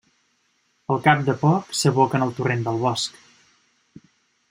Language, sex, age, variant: Catalan, male, 30-39, Central